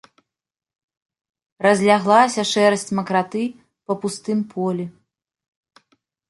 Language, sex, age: Belarusian, female, 30-39